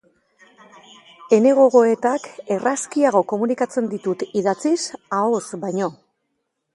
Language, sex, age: Basque, female, 50-59